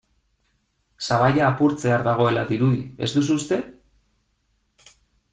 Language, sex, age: Basque, male, 30-39